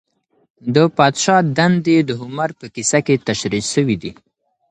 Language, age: Pashto, 19-29